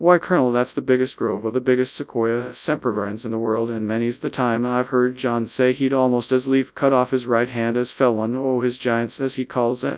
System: TTS, FastPitch